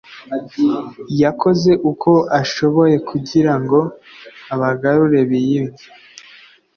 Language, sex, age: Kinyarwanda, male, 19-29